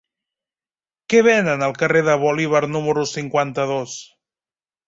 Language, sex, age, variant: Catalan, male, 30-39, Central